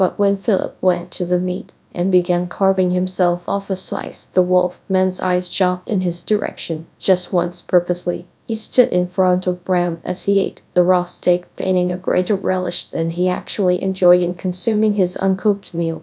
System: TTS, GradTTS